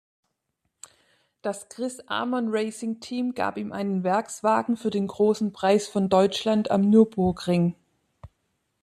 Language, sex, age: German, female, 40-49